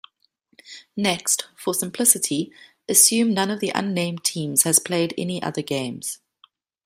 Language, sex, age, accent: English, female, 30-39, Southern African (South Africa, Zimbabwe, Namibia)